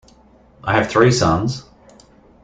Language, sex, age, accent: English, male, 40-49, Australian English